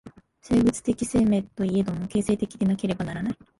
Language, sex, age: Japanese, female, 19-29